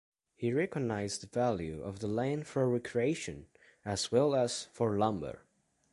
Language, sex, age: English, male, under 19